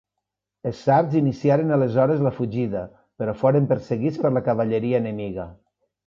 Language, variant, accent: Catalan, Valencià meridional, valencià